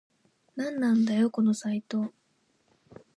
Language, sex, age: Japanese, female, 19-29